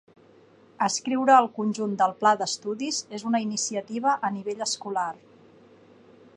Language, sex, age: Catalan, female, 40-49